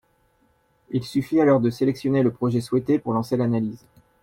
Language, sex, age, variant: French, male, 40-49, Français de métropole